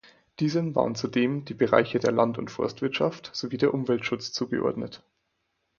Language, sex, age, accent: German, male, 19-29, Deutschland Deutsch; Österreichisches Deutsch